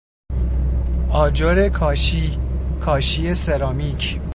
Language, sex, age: Persian, male, 30-39